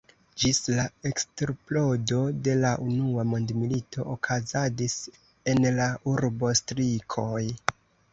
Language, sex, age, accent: Esperanto, male, 19-29, Internacia